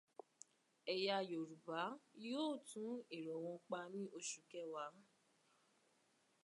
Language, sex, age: Yoruba, female, 19-29